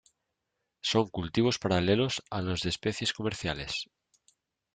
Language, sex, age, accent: Spanish, male, 40-49, España: Norte peninsular (Asturias, Castilla y León, Cantabria, País Vasco, Navarra, Aragón, La Rioja, Guadalajara, Cuenca)